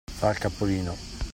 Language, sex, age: Italian, male, 50-59